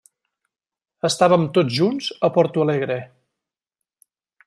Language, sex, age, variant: Catalan, male, 50-59, Central